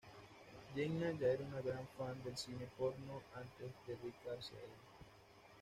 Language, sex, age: Spanish, male, 19-29